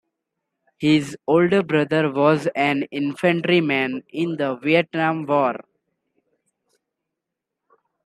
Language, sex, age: English, male, 19-29